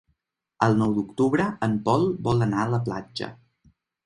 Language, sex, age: Catalan, male, 19-29